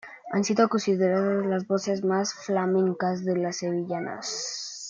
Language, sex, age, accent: Spanish, male, under 19, España: Norte peninsular (Asturias, Castilla y León, Cantabria, País Vasco, Navarra, Aragón, La Rioja, Guadalajara, Cuenca)